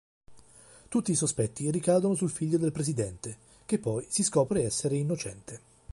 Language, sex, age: Italian, male, 50-59